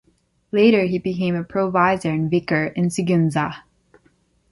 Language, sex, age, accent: English, female, 19-29, Canadian English